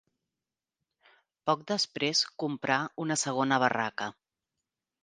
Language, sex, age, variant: Catalan, female, 40-49, Central